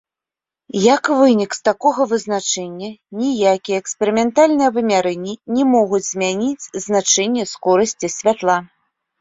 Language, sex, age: Belarusian, female, 40-49